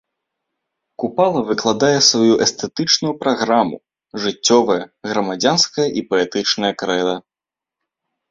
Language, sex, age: Belarusian, male, under 19